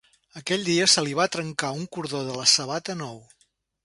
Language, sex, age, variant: Catalan, male, 60-69, Septentrional